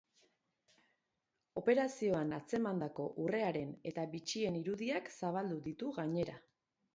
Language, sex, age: Basque, female, 40-49